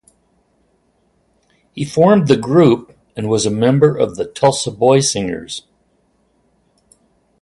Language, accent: English, United States English